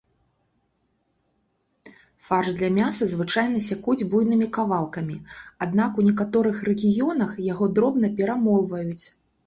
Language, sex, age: Belarusian, female, 40-49